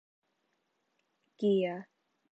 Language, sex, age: Thai, female, 19-29